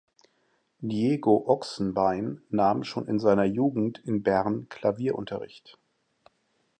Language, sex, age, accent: German, male, 40-49, Deutschland Deutsch